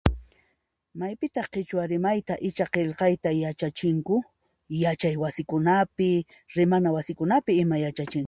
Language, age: Puno Quechua, 50-59